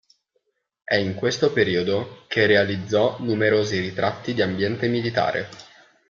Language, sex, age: Italian, male, 19-29